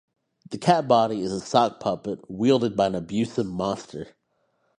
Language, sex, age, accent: English, male, under 19, United States English